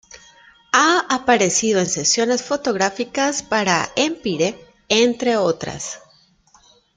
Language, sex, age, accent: Spanish, female, 30-39, Andino-Pacífico: Colombia, Perú, Ecuador, oeste de Bolivia y Venezuela andina